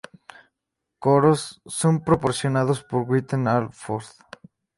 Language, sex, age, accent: Spanish, male, 19-29, México